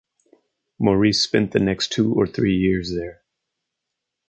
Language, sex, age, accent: English, male, 40-49, United States English